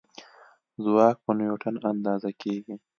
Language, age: Pashto, 19-29